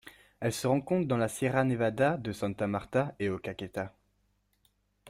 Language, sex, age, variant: French, male, under 19, Français de métropole